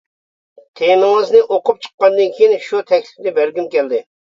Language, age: Uyghur, 40-49